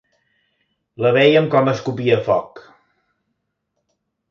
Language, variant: Catalan, Central